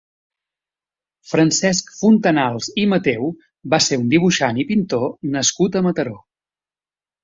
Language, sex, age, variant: Catalan, male, 30-39, Central